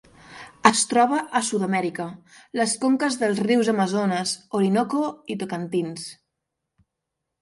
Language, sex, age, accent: Catalan, female, 19-29, central; nord-occidental